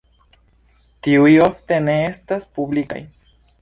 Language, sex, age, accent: Esperanto, male, 19-29, Internacia